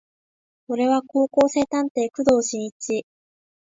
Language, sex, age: Japanese, female, under 19